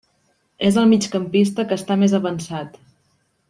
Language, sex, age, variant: Catalan, female, 19-29, Central